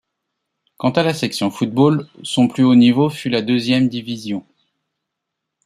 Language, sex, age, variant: French, male, 40-49, Français de métropole